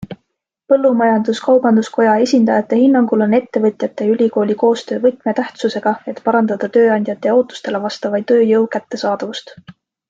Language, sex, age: Estonian, female, 19-29